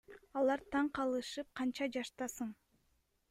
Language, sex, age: Kyrgyz, female, 19-29